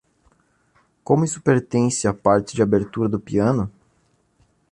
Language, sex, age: Portuguese, male, 19-29